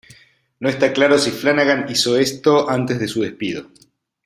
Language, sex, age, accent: Spanish, male, 40-49, Rioplatense: Argentina, Uruguay, este de Bolivia, Paraguay